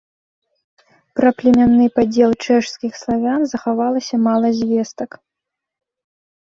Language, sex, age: Belarusian, female, 19-29